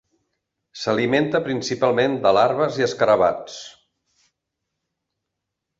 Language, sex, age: Catalan, male, 60-69